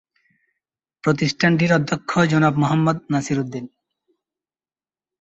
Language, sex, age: Bengali, male, 19-29